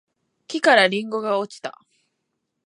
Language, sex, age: Japanese, female, 19-29